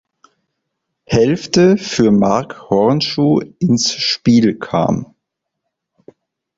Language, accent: German, Deutschland Deutsch